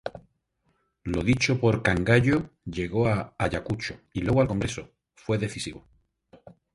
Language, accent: Spanish, España: Sur peninsular (Andalucia, Extremadura, Murcia)